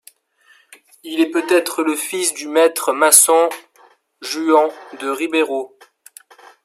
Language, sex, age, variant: French, male, 30-39, Français de métropole